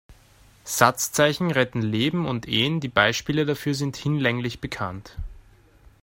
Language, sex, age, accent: German, male, 19-29, Österreichisches Deutsch